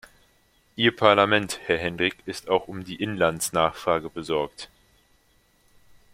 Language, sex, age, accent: German, male, 19-29, Deutschland Deutsch